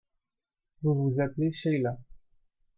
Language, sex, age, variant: French, male, 19-29, Français de métropole